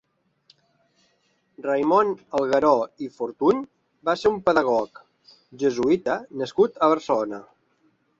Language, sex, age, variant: Catalan, male, 40-49, Central